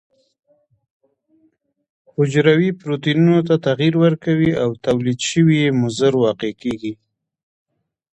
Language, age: Pashto, 30-39